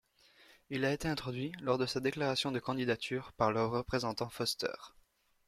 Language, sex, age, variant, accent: French, male, under 19, Français d'Europe, Français de Belgique